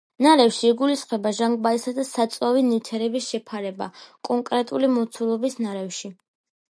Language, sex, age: Georgian, female, under 19